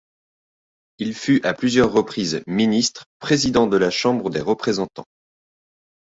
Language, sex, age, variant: French, male, 30-39, Français de métropole